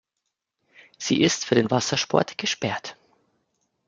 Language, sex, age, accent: German, male, 30-39, Deutschland Deutsch